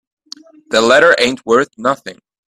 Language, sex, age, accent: English, male, 19-29, United States English